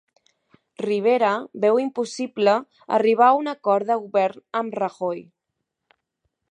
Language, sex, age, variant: Catalan, female, 19-29, Central